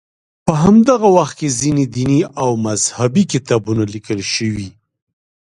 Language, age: Pashto, 30-39